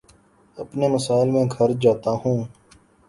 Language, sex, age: Urdu, male, 19-29